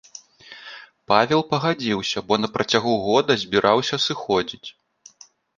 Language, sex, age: Belarusian, male, 30-39